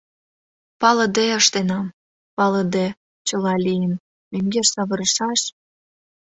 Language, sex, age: Mari, female, 19-29